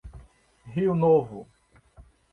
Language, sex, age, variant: Portuguese, male, 30-39, Portuguese (Brasil)